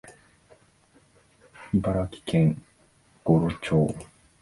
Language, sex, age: Japanese, male, 19-29